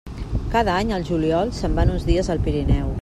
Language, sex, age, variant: Catalan, female, 40-49, Central